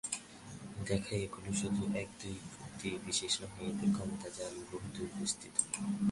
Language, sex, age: Bengali, male, under 19